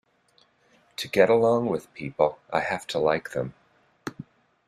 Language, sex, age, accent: English, male, 50-59, United States English